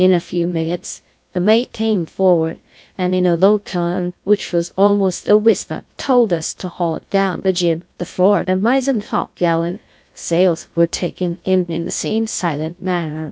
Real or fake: fake